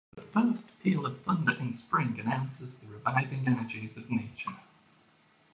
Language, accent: English, British English